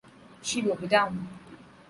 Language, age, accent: English, 30-39, India and South Asia (India, Pakistan, Sri Lanka)